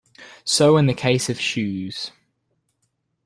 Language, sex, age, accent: English, male, 19-29, England English